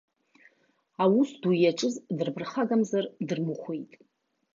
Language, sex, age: Abkhazian, female, 40-49